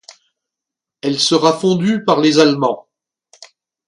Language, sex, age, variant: French, male, 50-59, Français de métropole